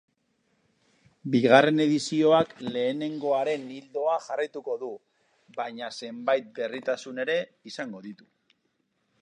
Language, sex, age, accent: Basque, male, 30-39, Mendebalekoa (Araba, Bizkaia, Gipuzkoako mendebaleko herri batzuk)